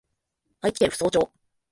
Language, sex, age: Japanese, female, 19-29